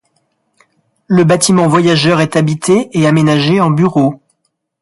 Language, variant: French, Français de métropole